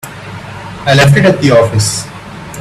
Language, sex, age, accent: English, male, 19-29, India and South Asia (India, Pakistan, Sri Lanka)